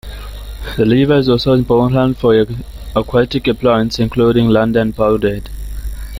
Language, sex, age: English, male, 19-29